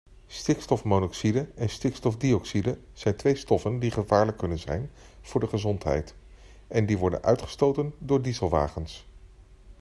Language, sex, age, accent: Dutch, male, 40-49, Nederlands Nederlands